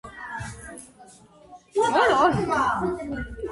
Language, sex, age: Georgian, female, under 19